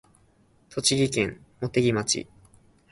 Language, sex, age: Japanese, male, 19-29